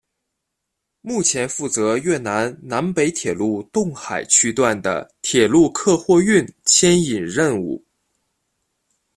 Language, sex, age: Chinese, male, 19-29